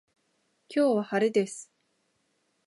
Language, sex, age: Japanese, female, 19-29